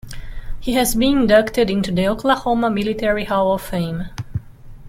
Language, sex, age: English, female, 40-49